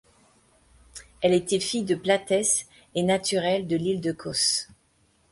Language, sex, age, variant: French, female, 30-39, Français de métropole